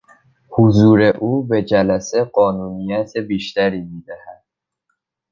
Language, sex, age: Persian, male, under 19